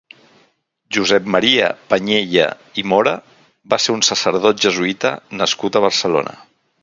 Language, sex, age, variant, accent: Catalan, male, 50-59, Central, Barceloní